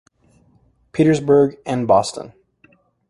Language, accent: English, United States English